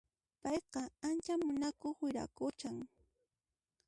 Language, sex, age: Puno Quechua, female, 19-29